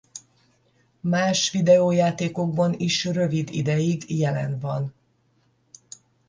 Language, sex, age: Hungarian, female, 60-69